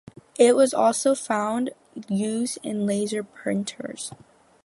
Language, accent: English, United States English